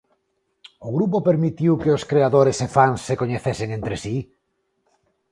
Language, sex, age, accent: Galician, male, 40-49, Normativo (estándar); Neofalante